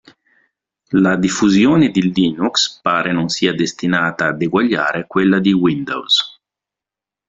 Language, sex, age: Italian, male, 40-49